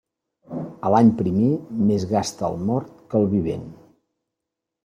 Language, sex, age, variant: Catalan, male, 50-59, Central